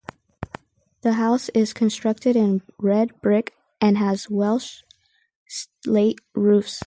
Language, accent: English, United States English